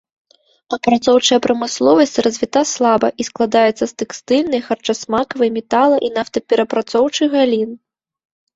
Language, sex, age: Belarusian, female, 19-29